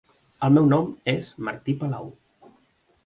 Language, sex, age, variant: Catalan, male, 30-39, Central